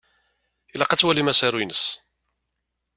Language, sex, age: Kabyle, male, 40-49